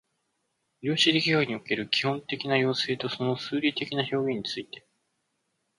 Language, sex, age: Japanese, male, 30-39